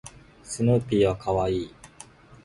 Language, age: Japanese, 19-29